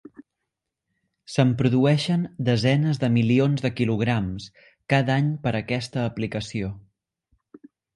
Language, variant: Catalan, Central